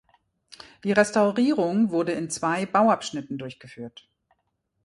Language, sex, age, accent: German, female, 50-59, Deutschland Deutsch